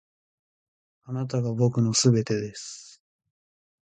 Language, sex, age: Japanese, male, 19-29